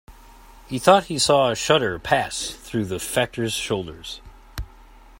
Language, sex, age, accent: English, male, 40-49, United States English